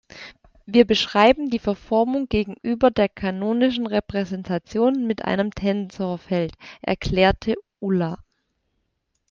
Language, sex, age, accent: German, female, 30-39, Deutschland Deutsch